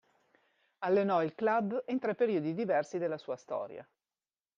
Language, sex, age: Italian, female, 50-59